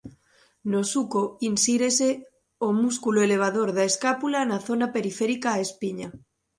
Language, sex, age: Galician, female, 19-29